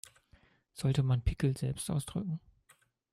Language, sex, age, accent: German, male, 30-39, Deutschland Deutsch